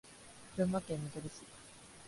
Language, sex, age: Japanese, female, 19-29